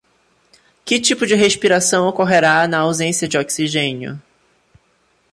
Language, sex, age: Portuguese, male, 30-39